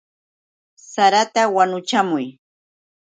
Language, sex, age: Yauyos Quechua, female, 60-69